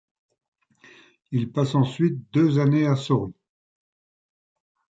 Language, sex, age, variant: French, male, 70-79, Français de métropole